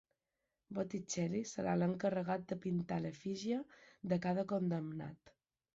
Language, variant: Catalan, Balear